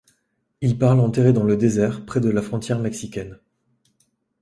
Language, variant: French, Français de métropole